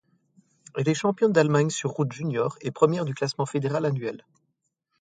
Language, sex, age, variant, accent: French, male, 30-39, Français d'Europe, Français de Belgique